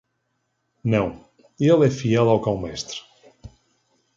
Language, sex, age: Portuguese, male, 40-49